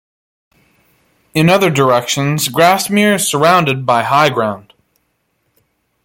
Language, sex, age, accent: English, male, under 19, United States English